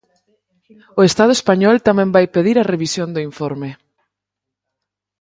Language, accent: Galician, Normativo (estándar)